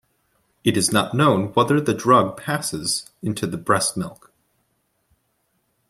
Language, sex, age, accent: English, male, 19-29, United States English